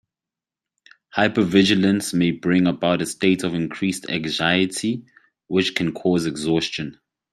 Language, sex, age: English, male, 19-29